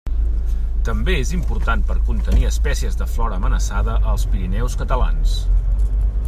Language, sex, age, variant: Catalan, male, 40-49, Central